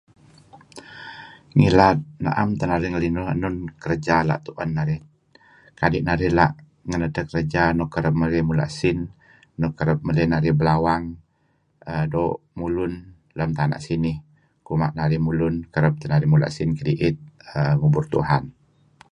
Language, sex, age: Kelabit, male, 50-59